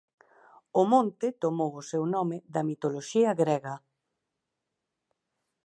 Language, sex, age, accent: Galician, female, 40-49, Oriental (común en zona oriental)